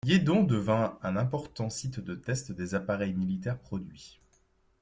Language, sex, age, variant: French, male, 19-29, Français de métropole